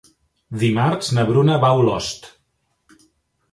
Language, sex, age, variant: Catalan, male, 40-49, Central